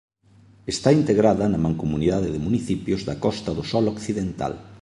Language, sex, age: Galician, male, 30-39